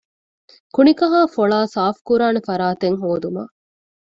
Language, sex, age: Divehi, female, 19-29